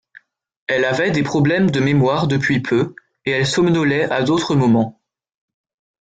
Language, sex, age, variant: French, male, under 19, Français de métropole